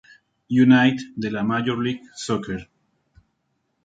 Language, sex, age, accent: Spanish, male, 30-39, Andino-Pacífico: Colombia, Perú, Ecuador, oeste de Bolivia y Venezuela andina